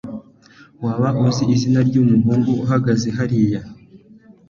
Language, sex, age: Kinyarwanda, male, 19-29